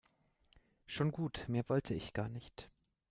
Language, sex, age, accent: German, male, under 19, Deutschland Deutsch